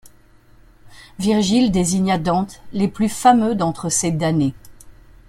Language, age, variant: French, 40-49, Français de métropole